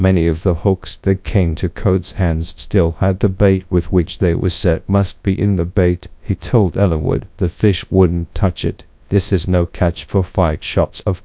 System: TTS, GradTTS